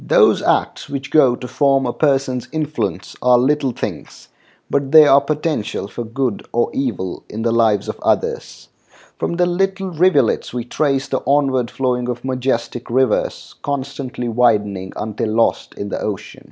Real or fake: real